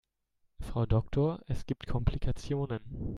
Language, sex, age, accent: German, male, 19-29, Deutschland Deutsch